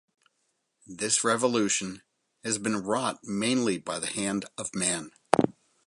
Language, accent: English, United States English